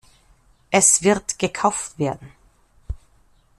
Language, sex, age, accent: German, female, 50-59, Österreichisches Deutsch